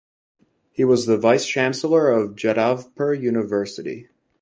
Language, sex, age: English, male, 19-29